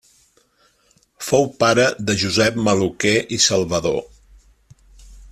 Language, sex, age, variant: Catalan, male, 50-59, Central